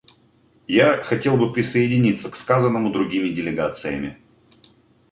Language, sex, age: Russian, male, 40-49